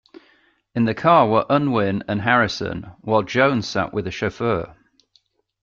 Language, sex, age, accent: English, male, 50-59, England English